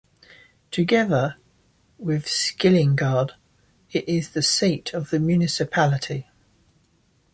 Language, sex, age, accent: English, male, 30-39, England English